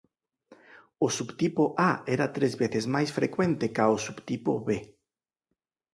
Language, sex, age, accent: Galician, male, 40-49, Normativo (estándar)